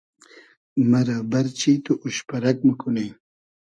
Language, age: Hazaragi, 19-29